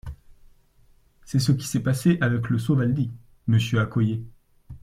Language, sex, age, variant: French, male, 19-29, Français de métropole